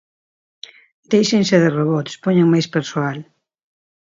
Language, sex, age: Galician, female, 60-69